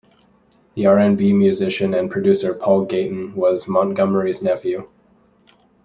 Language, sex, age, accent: English, male, 30-39, Canadian English